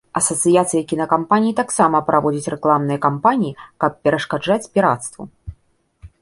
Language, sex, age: Belarusian, female, 30-39